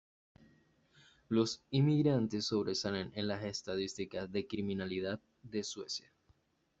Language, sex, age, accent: Spanish, male, under 19, Caribe: Cuba, Venezuela, Puerto Rico, República Dominicana, Panamá, Colombia caribeña, México caribeño, Costa del golfo de México